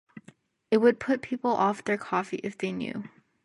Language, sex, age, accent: English, female, under 19, United States English